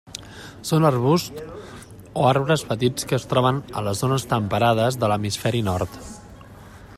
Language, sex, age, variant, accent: Catalan, male, 40-49, Central, central